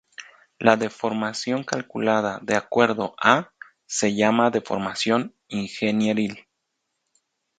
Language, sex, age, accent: Spanish, male, 40-49, México